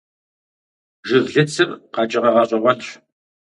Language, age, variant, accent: Kabardian, 40-49, Адыгэбзэ (Къэбэрдей, Кирил, псоми зэдай), Джылэхъстэней (Gilahsteney)